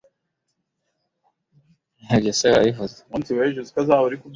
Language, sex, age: Kinyarwanda, male, 30-39